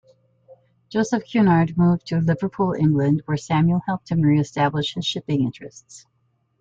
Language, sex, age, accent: English, female, 60-69, United States English